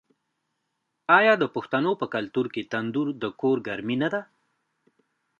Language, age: Pashto, 19-29